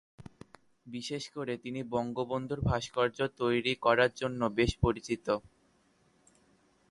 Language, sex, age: Bengali, male, under 19